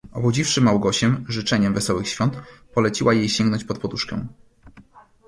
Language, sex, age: Polish, male, 30-39